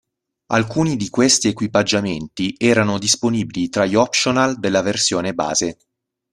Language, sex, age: Italian, male, 30-39